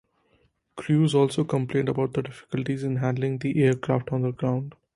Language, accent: English, India and South Asia (India, Pakistan, Sri Lanka)